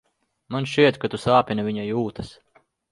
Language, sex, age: Latvian, male, 30-39